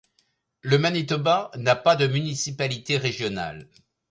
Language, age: French, 70-79